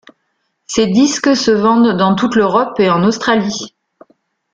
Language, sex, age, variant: French, female, 40-49, Français de métropole